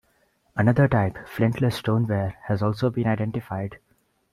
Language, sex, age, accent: English, male, under 19, India and South Asia (India, Pakistan, Sri Lanka)